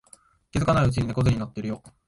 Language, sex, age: Japanese, male, 19-29